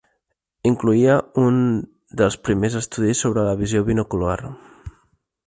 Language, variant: Catalan, Central